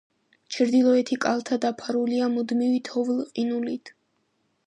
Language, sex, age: Georgian, female, under 19